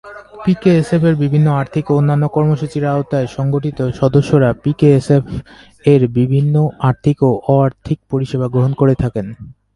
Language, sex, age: Bengali, male, 30-39